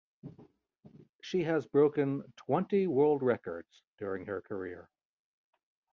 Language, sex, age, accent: English, male, 50-59, United States English